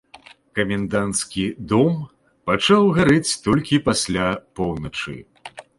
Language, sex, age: Belarusian, male, 40-49